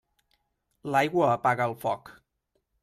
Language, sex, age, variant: Catalan, male, 19-29, Central